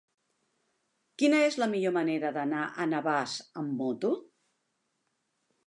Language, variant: Catalan, Central